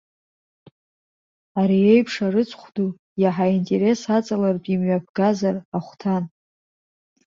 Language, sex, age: Abkhazian, female, 19-29